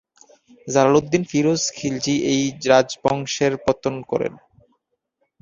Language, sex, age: Bengali, male, under 19